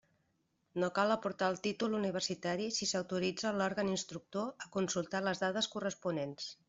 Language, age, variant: Catalan, 50-59, Central